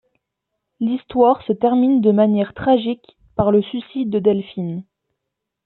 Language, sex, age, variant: French, female, 19-29, Français de métropole